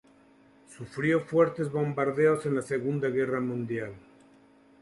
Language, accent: Spanish, México